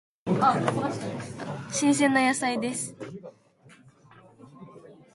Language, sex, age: Japanese, female, 19-29